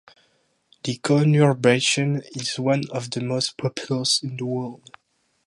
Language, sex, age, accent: English, male, 19-29, French